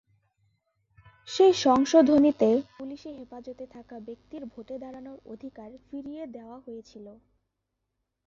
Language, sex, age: Bengali, female, 19-29